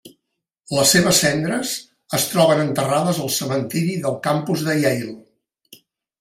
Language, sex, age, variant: Catalan, male, 60-69, Central